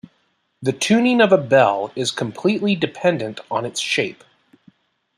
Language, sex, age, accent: English, male, 30-39, United States English